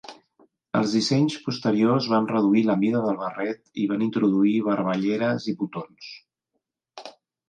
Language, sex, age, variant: Catalan, male, 40-49, Central